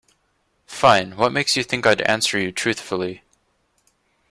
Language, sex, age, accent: English, male, 19-29, United States English